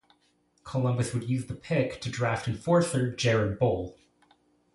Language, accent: English, Canadian English